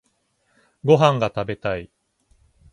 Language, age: Japanese, 50-59